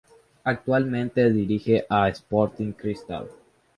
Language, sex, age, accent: Spanish, male, under 19, América central